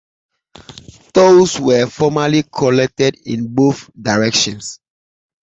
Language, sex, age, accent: English, male, 30-39, United States English